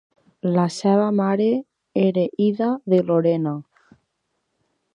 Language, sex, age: Catalan, female, 19-29